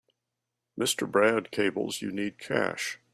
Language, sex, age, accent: English, male, 60-69, United States English